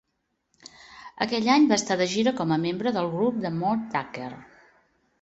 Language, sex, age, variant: Catalan, female, 60-69, Central